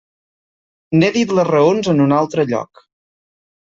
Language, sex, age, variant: Catalan, male, 19-29, Central